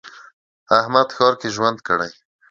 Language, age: Pashto, 19-29